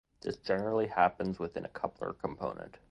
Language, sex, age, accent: English, male, 19-29, United States English